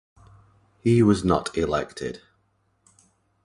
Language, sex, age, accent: English, male, 40-49, England English